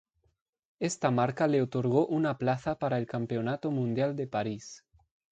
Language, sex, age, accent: Spanish, male, 19-29, España: Centro-Sur peninsular (Madrid, Toledo, Castilla-La Mancha)